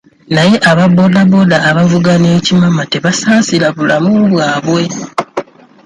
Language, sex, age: Ganda, male, 19-29